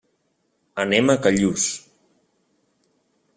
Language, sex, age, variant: Catalan, male, 19-29, Central